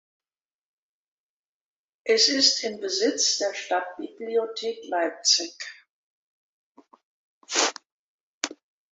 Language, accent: German, Deutschland Deutsch